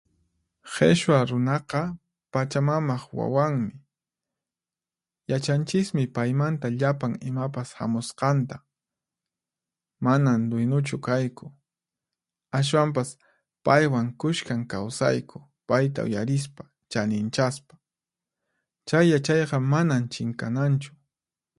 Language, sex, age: Puno Quechua, male, 30-39